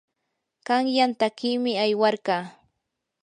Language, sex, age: Yanahuanca Pasco Quechua, female, 19-29